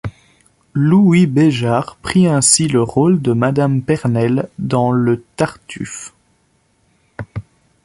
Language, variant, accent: French, Français d'Europe, Français de Belgique